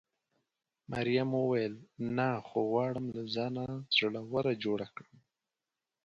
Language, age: Pashto, 19-29